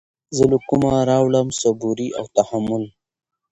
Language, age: Pashto, 19-29